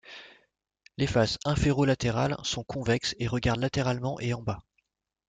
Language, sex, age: French, male, 40-49